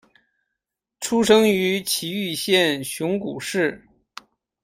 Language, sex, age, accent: Chinese, male, 30-39, 出生地：黑龙江省